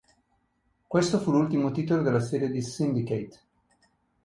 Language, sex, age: Italian, male, 50-59